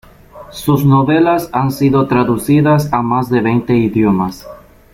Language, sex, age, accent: Spanish, male, 19-29, América central